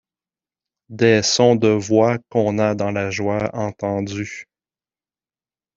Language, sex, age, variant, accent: French, male, 30-39, Français d'Amérique du Nord, Français du Canada